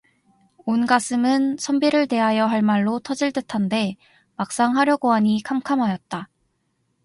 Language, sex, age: Korean, female, 19-29